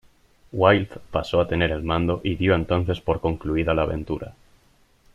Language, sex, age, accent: Spanish, male, 19-29, España: Norte peninsular (Asturias, Castilla y León, Cantabria, País Vasco, Navarra, Aragón, La Rioja, Guadalajara, Cuenca)